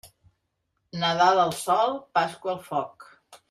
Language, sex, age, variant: Catalan, female, 50-59, Central